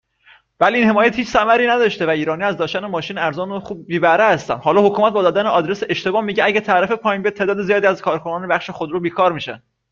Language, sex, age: Persian, male, 19-29